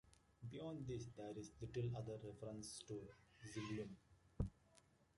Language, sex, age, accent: English, male, 19-29, United States English